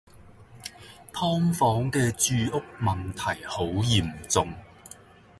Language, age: Cantonese, 30-39